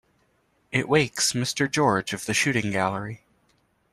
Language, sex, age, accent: English, male, 19-29, United States English